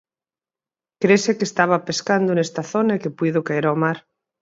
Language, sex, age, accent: Galician, female, 40-49, Central (gheada)